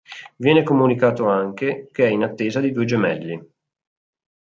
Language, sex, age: Italian, male, 19-29